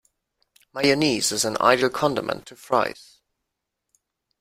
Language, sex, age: English, male, 19-29